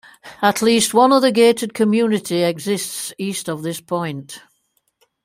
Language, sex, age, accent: English, female, 60-69, England English